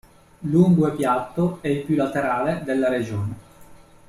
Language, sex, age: Italian, male, 30-39